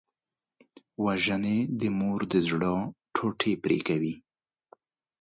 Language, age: Pashto, 50-59